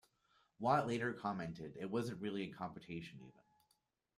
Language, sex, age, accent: English, male, 19-29, Canadian English